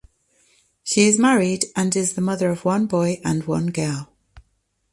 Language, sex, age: English, female, 50-59